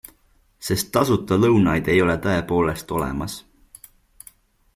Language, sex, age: Estonian, male, 19-29